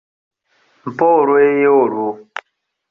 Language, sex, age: Ganda, male, 30-39